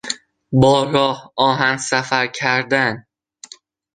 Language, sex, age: Persian, male, under 19